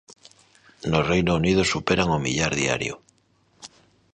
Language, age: Galician, 30-39